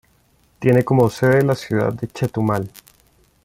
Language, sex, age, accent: Spanish, male, 30-39, Andino-Pacífico: Colombia, Perú, Ecuador, oeste de Bolivia y Venezuela andina